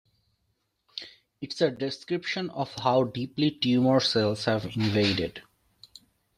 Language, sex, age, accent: English, male, 19-29, England English